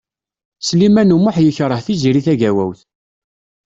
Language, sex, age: Kabyle, male, 30-39